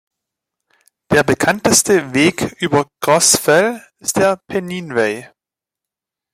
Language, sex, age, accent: German, male, 19-29, Deutschland Deutsch